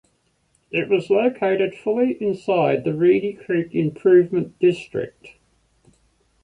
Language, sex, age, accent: English, male, 40-49, Australian English